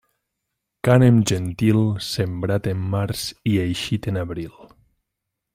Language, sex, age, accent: Catalan, male, 19-29, valencià